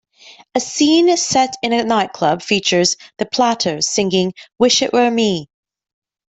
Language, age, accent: English, 30-39, England English